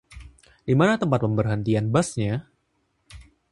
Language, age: Indonesian, 19-29